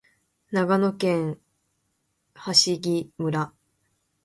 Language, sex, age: Japanese, female, 19-29